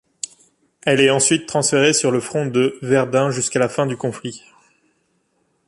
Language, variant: French, Français de métropole